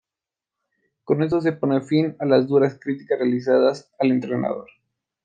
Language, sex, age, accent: Spanish, male, 19-29, Andino-Pacífico: Colombia, Perú, Ecuador, oeste de Bolivia y Venezuela andina